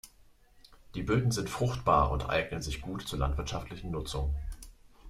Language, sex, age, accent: German, male, 30-39, Deutschland Deutsch